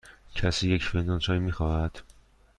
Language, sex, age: Persian, male, 30-39